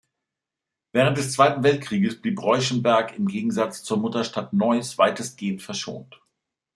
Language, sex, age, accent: German, male, 50-59, Deutschland Deutsch